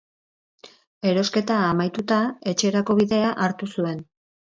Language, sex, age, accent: Basque, female, 50-59, Mendebalekoa (Araba, Bizkaia, Gipuzkoako mendebaleko herri batzuk)